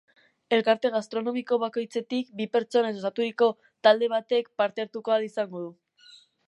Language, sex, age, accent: Basque, female, 19-29, Mendebalekoa (Araba, Bizkaia, Gipuzkoako mendebaleko herri batzuk)